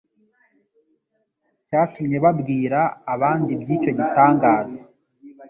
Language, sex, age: Kinyarwanda, male, 30-39